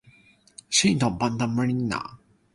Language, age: Cantonese, 19-29